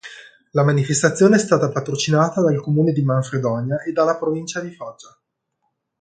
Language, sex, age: Italian, male, 40-49